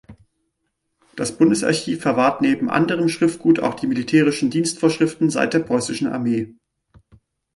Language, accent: German, Deutschland Deutsch